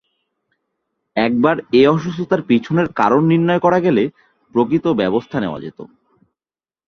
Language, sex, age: Bengali, male, 19-29